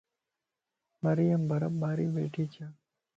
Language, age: Lasi, 19-29